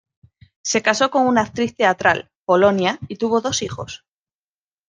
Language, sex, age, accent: Spanish, female, 40-49, España: Norte peninsular (Asturias, Castilla y León, Cantabria, País Vasco, Navarra, Aragón, La Rioja, Guadalajara, Cuenca)